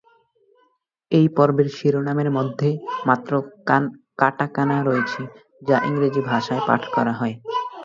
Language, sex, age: Bengali, male, under 19